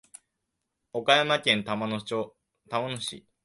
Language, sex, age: Japanese, male, under 19